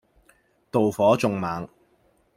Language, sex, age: Cantonese, male, 30-39